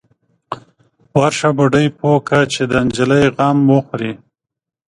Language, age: Pashto, 30-39